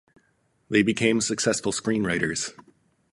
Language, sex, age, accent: English, male, 50-59, United States English